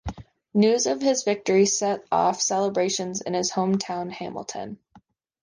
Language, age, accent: English, 19-29, United States English